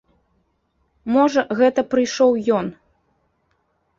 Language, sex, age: Belarusian, female, 30-39